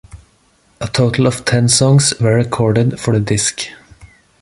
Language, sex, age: English, male, 30-39